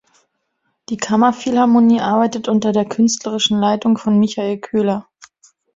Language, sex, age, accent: German, female, 30-39, Deutschland Deutsch